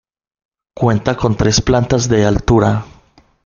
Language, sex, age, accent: Spanish, male, 19-29, Caribe: Cuba, Venezuela, Puerto Rico, República Dominicana, Panamá, Colombia caribeña, México caribeño, Costa del golfo de México